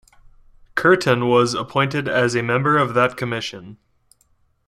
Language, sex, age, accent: English, male, 19-29, United States English